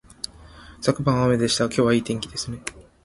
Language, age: Japanese, 19-29